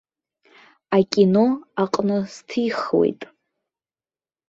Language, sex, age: Abkhazian, female, 19-29